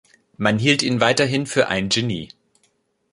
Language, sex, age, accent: German, male, 19-29, Deutschland Deutsch